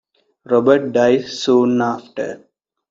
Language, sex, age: English, male, 19-29